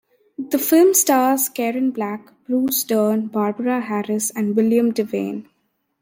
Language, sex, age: English, female, under 19